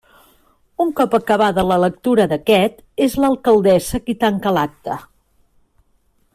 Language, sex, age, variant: Catalan, female, 50-59, Central